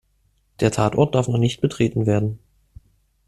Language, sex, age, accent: German, male, 19-29, Deutschland Deutsch